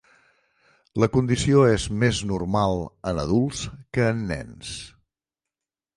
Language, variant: Catalan, Nord-Occidental